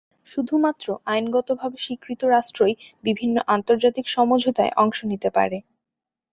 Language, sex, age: Bengali, female, under 19